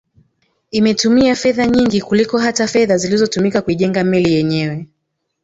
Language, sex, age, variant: Swahili, female, 19-29, Kiswahili Sanifu (EA)